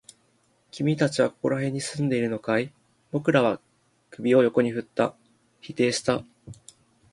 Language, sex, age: Japanese, male, 19-29